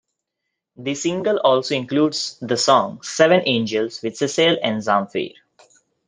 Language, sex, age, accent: English, male, 19-29, India and South Asia (India, Pakistan, Sri Lanka)